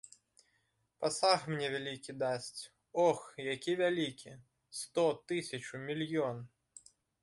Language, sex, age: Belarusian, male, 19-29